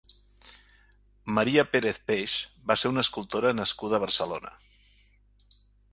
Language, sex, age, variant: Catalan, male, 50-59, Central